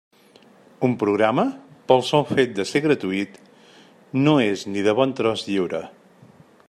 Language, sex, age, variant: Catalan, male, 40-49, Central